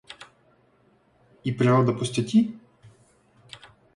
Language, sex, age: Russian, male, 40-49